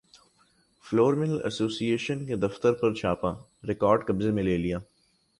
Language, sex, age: Urdu, male, 19-29